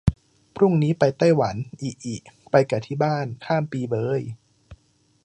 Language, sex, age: Thai, male, 19-29